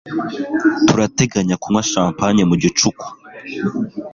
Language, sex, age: Kinyarwanda, male, 19-29